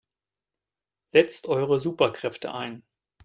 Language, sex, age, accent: German, male, 50-59, Deutschland Deutsch